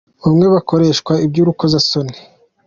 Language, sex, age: Kinyarwanda, male, 19-29